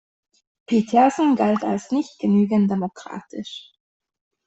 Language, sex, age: German, female, 19-29